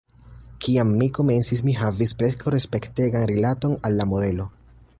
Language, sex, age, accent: Esperanto, male, 19-29, Internacia